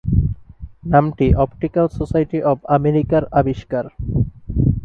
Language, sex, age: Bengali, male, 19-29